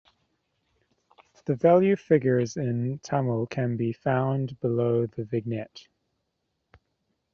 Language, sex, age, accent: English, male, 30-39, New Zealand English